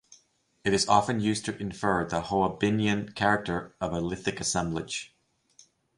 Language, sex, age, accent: English, male, 50-59, United States English